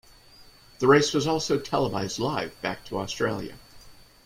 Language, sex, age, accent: English, male, 40-49, United States English